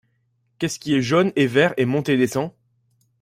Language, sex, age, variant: French, male, 19-29, Français de métropole